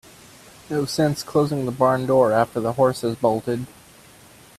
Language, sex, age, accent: English, male, 19-29, United States English